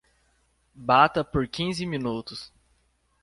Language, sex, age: Portuguese, male, 19-29